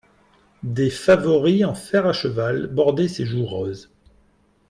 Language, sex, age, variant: French, male, 40-49, Français de métropole